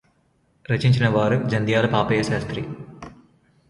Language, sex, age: Telugu, male, under 19